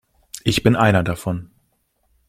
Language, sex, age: German, male, 19-29